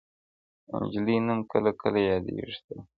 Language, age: Pashto, 19-29